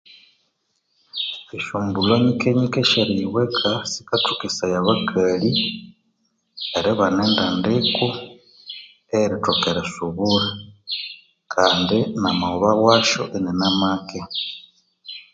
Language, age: Konzo, 19-29